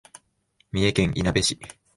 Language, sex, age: Japanese, male, 19-29